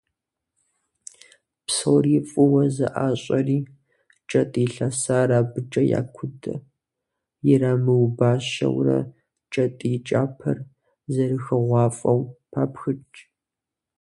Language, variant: Kabardian, Адыгэбзэ (Къэбэрдей, Кирил, псоми зэдай)